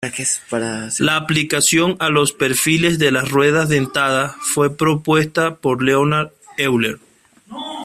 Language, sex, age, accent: Spanish, male, under 19, México